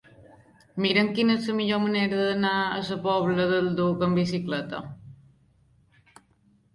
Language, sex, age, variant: Catalan, female, 19-29, Balear